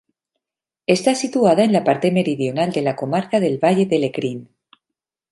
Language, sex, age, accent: Spanish, female, 40-49, España: Norte peninsular (Asturias, Castilla y León, Cantabria, País Vasco, Navarra, Aragón, La Rioja, Guadalajara, Cuenca)